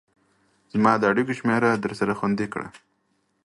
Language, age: Pashto, 19-29